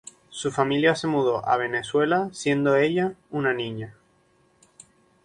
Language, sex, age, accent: Spanish, male, 19-29, España: Islas Canarias